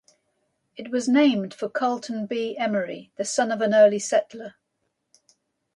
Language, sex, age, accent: English, female, 60-69, England English